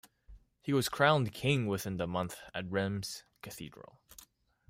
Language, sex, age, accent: English, male, under 19, Hong Kong English